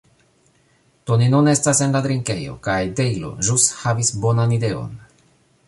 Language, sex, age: Esperanto, male, 40-49